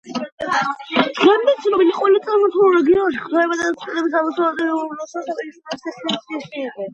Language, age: Georgian, under 19